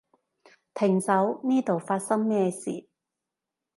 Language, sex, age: Cantonese, female, 30-39